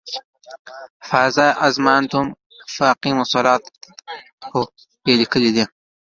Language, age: Pashto, 19-29